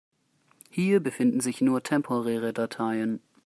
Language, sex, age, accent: German, male, under 19, Deutschland Deutsch